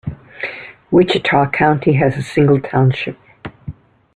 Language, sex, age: English, female, 70-79